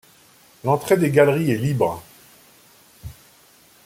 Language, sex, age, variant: French, male, 50-59, Français de métropole